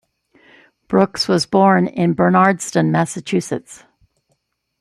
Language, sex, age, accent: English, female, 60-69, United States English